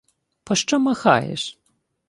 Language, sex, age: Ukrainian, male, 19-29